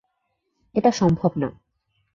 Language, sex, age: Bengali, female, 19-29